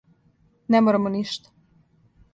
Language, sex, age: Serbian, female, 19-29